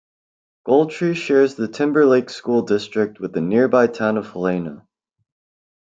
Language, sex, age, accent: English, male, 19-29, United States English